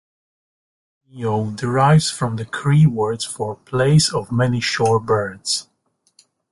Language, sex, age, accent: English, male, 30-39, England English